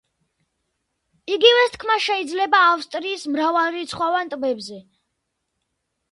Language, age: Georgian, under 19